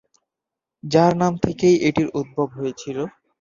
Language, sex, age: Bengali, male, under 19